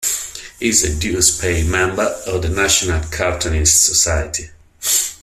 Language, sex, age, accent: English, male, 50-59, England English